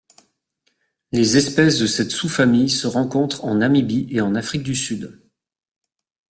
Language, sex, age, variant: French, male, 40-49, Français de métropole